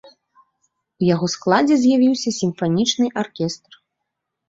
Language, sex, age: Belarusian, female, 30-39